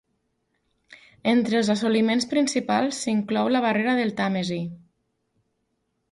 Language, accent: Catalan, valencià